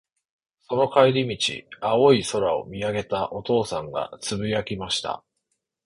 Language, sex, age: Japanese, male, 40-49